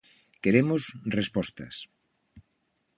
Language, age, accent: Galician, 50-59, Normativo (estándar)